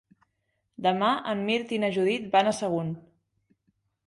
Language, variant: Catalan, Central